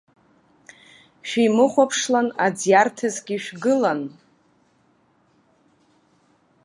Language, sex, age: Abkhazian, female, 30-39